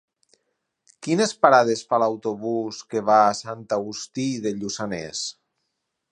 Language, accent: Catalan, valencià